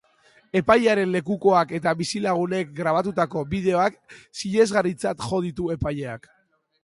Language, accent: Basque, Mendebalekoa (Araba, Bizkaia, Gipuzkoako mendebaleko herri batzuk)